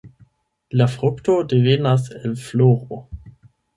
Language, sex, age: Esperanto, male, 30-39